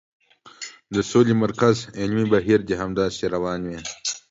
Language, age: Pashto, 19-29